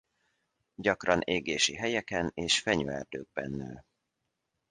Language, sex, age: Hungarian, male, 40-49